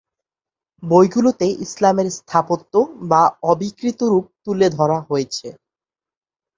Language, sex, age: Bengali, male, 19-29